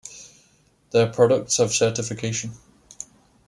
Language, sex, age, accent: English, male, 19-29, England English